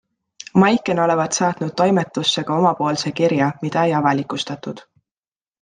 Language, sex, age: Estonian, female, 19-29